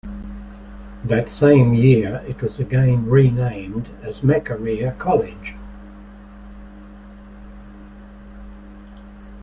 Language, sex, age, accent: English, male, 70-79, Australian English